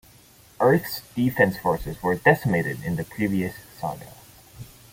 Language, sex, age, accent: English, male, under 19, Hong Kong English